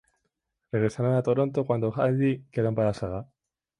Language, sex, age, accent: Spanish, male, 19-29, España: Islas Canarias